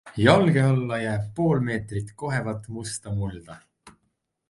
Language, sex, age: Estonian, male, 19-29